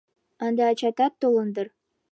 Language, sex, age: Mari, female, under 19